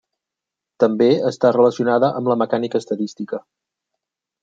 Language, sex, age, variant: Catalan, male, 30-39, Central